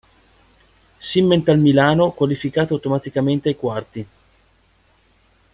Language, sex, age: Italian, male, 40-49